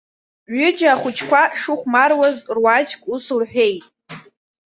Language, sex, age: Abkhazian, female, under 19